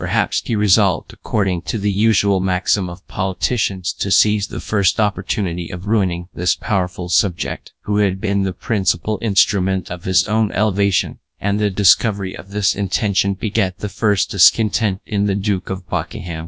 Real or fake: fake